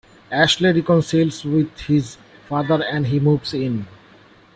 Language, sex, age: English, male, 40-49